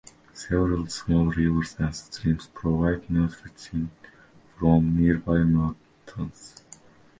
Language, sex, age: English, male, 19-29